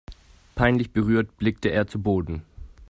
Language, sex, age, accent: German, male, under 19, Deutschland Deutsch